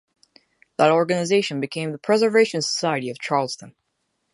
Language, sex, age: English, male, under 19